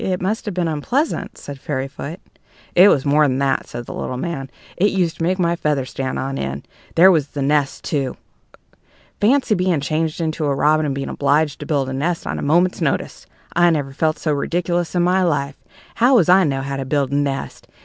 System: none